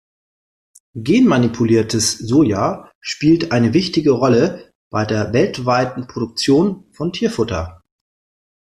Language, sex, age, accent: German, male, 40-49, Deutschland Deutsch